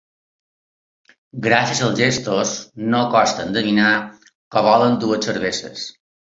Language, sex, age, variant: Catalan, male, 50-59, Balear